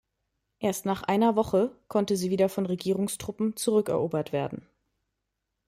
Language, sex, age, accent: German, female, 30-39, Deutschland Deutsch